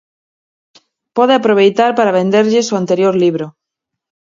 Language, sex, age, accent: Galician, female, 30-39, Normativo (estándar)